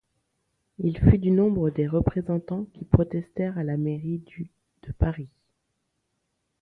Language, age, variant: French, 30-39, Français de métropole